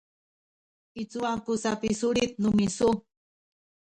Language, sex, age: Sakizaya, female, 70-79